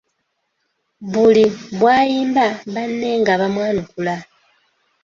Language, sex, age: Ganda, female, 19-29